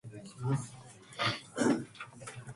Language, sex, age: Japanese, female, 19-29